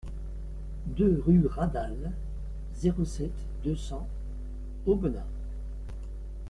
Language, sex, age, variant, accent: French, male, 60-69, Français d'Europe, Français de Belgique